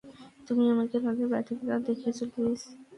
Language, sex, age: Bengali, female, 19-29